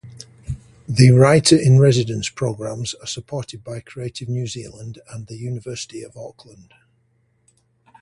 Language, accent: English, England English